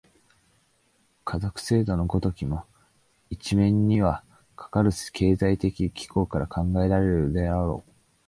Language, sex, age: Japanese, male, 19-29